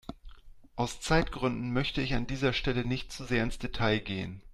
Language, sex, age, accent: German, male, 40-49, Deutschland Deutsch